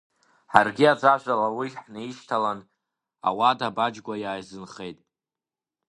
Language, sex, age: Abkhazian, male, under 19